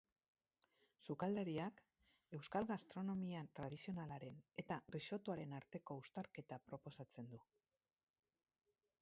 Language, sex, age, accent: Basque, female, 50-59, Mendebalekoa (Araba, Bizkaia, Gipuzkoako mendebaleko herri batzuk)